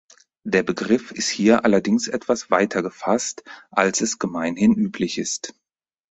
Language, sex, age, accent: German, male, 30-39, Deutschland Deutsch